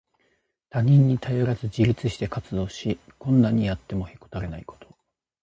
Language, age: Japanese, 30-39